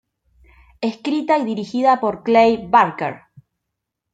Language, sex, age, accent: Spanish, female, 19-29, Rioplatense: Argentina, Uruguay, este de Bolivia, Paraguay